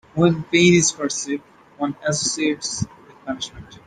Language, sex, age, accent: English, male, 19-29, India and South Asia (India, Pakistan, Sri Lanka)